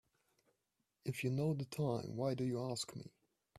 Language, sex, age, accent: English, male, 19-29, England English